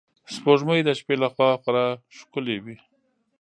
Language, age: Pashto, 40-49